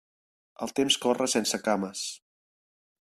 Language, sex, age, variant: Catalan, male, 50-59, Central